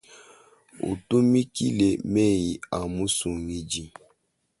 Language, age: Luba-Lulua, 19-29